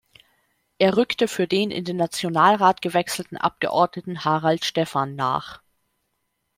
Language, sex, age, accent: German, female, 30-39, Deutschland Deutsch